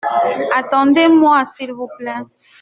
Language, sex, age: French, female, 19-29